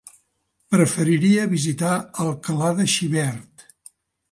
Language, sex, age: Catalan, male, 60-69